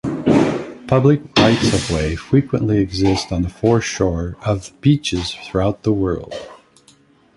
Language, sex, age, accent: English, male, 60-69, United States English